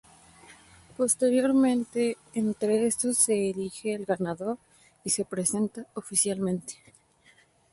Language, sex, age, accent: Spanish, female, 19-29, México